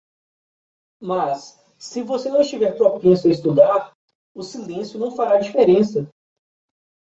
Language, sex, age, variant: Portuguese, male, 30-39, Portuguese (Brasil)